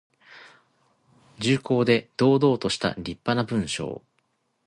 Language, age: Japanese, 40-49